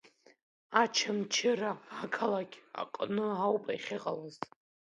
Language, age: Abkhazian, under 19